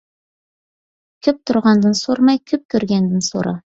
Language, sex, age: Uyghur, female, 30-39